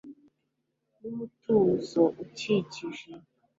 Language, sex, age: Kinyarwanda, female, 19-29